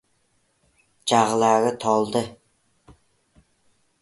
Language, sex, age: Uzbek, male, under 19